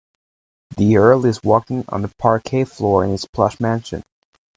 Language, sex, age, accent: English, male, under 19, Canadian English